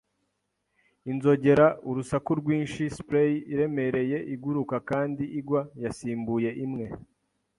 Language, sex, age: Kinyarwanda, male, 19-29